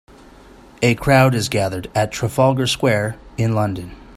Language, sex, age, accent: English, male, 40-49, Canadian English